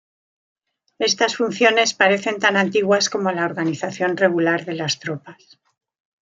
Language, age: Spanish, 60-69